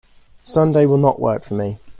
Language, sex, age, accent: English, male, 19-29, England English